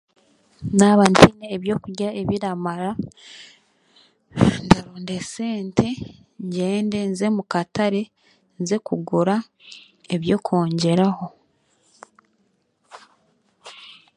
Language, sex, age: Chiga, female, 19-29